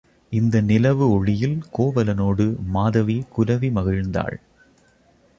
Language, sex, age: Tamil, male, 30-39